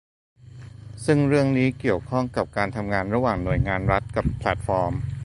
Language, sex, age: Thai, male, 40-49